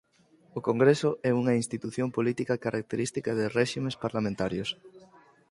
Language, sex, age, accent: Galician, male, 19-29, Normativo (estándar)